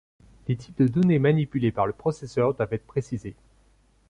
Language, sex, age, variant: French, male, 40-49, Français de métropole